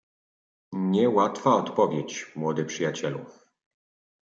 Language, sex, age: Polish, male, 30-39